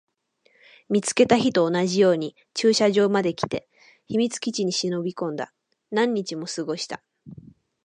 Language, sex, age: Japanese, female, 19-29